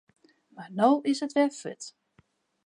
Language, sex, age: Western Frisian, female, 40-49